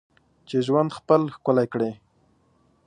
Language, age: Pashto, 19-29